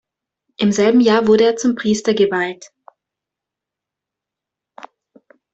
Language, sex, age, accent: German, female, 19-29, Österreichisches Deutsch